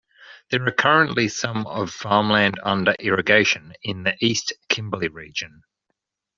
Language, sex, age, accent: English, male, 40-49, Australian English